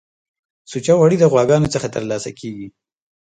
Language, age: Pashto, 19-29